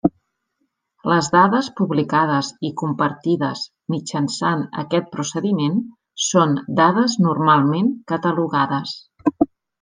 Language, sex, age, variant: Catalan, female, 50-59, Central